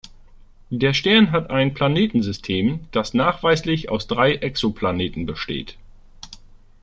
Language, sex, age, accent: German, male, 30-39, Deutschland Deutsch